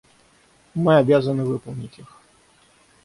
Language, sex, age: Russian, male, 30-39